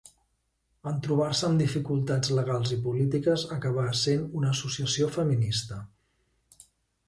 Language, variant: Catalan, Central